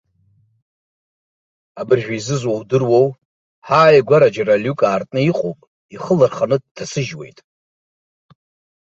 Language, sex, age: Abkhazian, male, 50-59